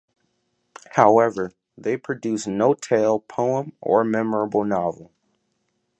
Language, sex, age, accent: English, male, under 19, United States English